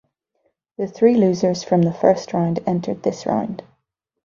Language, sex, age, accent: English, female, 30-39, Northern Irish; yorkshire